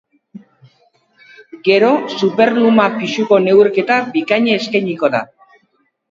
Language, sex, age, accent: Basque, female, 30-39, Mendebalekoa (Araba, Bizkaia, Gipuzkoako mendebaleko herri batzuk)